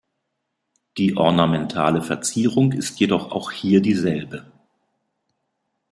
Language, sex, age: German, male, 50-59